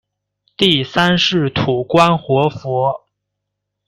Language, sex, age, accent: Chinese, male, 19-29, 出生地：河北省